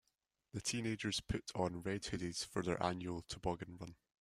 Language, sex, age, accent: English, male, 19-29, Scottish English